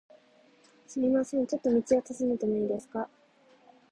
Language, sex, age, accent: Japanese, female, 19-29, 日本人